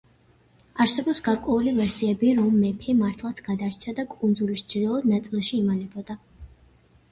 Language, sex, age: Georgian, female, 19-29